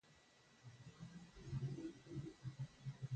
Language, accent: Spanish, Rioplatense: Argentina, Uruguay, este de Bolivia, Paraguay